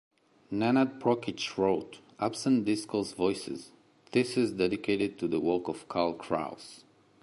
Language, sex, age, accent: English, male, 30-39, Canadian English